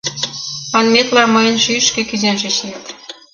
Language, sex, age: Mari, female, 40-49